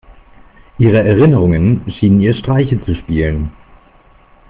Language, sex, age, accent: German, male, 30-39, Deutschland Deutsch